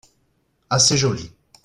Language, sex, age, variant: French, male, 40-49, Français de métropole